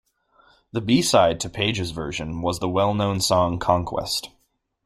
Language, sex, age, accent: English, male, 19-29, United States English